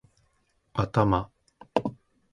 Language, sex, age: Japanese, male, 40-49